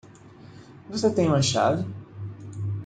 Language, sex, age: Portuguese, male, 30-39